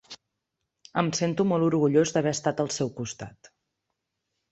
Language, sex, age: Catalan, female, 30-39